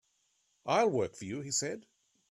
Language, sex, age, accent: English, male, 60-69, Australian English